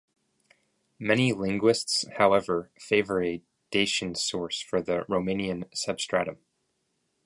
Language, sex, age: English, male, 30-39